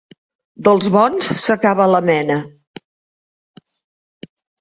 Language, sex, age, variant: Catalan, female, 70-79, Central